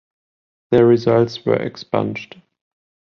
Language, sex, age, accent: English, male, 19-29, German